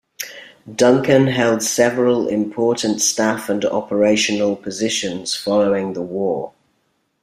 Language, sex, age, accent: English, male, 40-49, England English